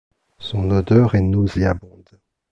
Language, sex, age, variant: French, male, 40-49, Français de métropole